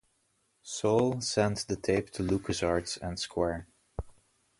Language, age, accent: English, 19-29, United States English